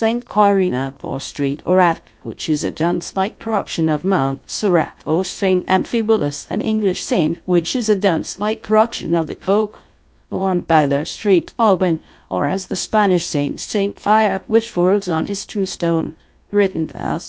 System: TTS, GlowTTS